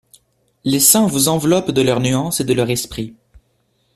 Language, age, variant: French, 19-29, Français de métropole